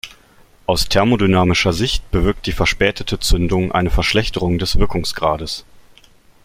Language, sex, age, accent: German, male, 19-29, Deutschland Deutsch